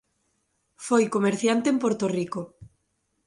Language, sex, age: Galician, female, 19-29